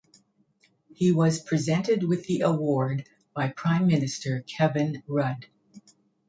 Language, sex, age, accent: English, female, 60-69, Canadian English